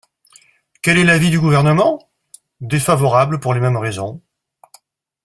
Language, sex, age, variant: French, male, 50-59, Français de métropole